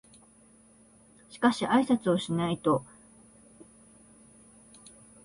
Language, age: Japanese, 40-49